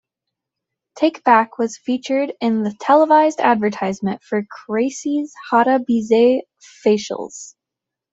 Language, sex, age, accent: English, female, 19-29, United States English